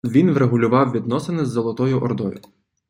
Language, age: Ukrainian, 19-29